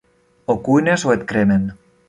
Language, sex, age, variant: Catalan, male, 30-39, Nord-Occidental